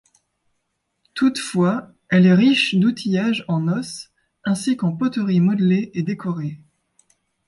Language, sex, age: French, female, 30-39